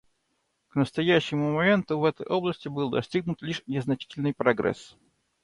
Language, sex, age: Russian, male, 30-39